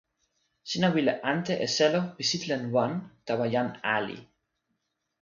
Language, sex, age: Toki Pona, male, 19-29